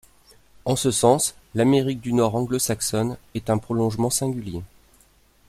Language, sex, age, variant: French, male, 30-39, Français de métropole